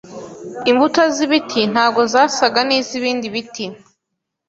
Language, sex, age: Kinyarwanda, female, 19-29